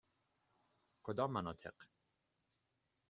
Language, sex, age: Persian, male, 19-29